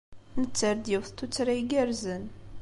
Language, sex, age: Kabyle, female, 19-29